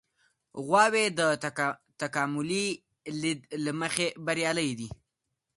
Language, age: Pashto, under 19